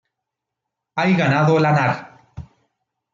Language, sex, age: Spanish, male, 30-39